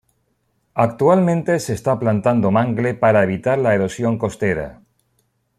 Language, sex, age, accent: Spanish, male, 40-49, España: Sur peninsular (Andalucia, Extremadura, Murcia)